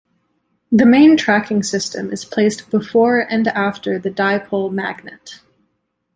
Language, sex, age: English, female, 19-29